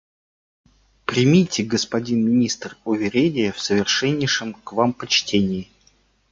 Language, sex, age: Russian, male, 40-49